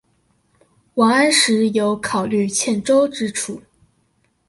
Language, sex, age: Chinese, female, under 19